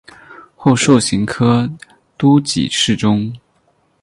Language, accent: Chinese, 出生地：江西省